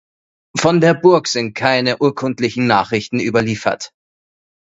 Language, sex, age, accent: German, male, 30-39, Österreichisches Deutsch